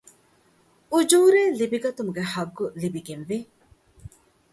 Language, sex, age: Divehi, female, 40-49